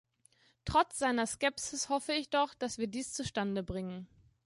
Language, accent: German, Deutschland Deutsch